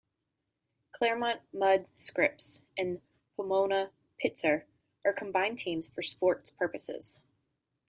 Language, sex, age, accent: English, female, 30-39, United States English